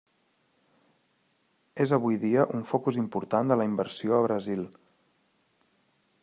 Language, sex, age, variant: Catalan, male, 30-39, Central